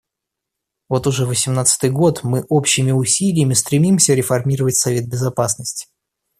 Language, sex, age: Russian, male, under 19